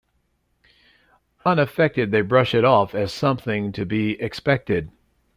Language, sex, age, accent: English, male, 60-69, United States English